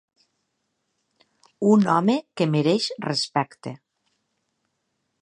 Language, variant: Catalan, Nord-Occidental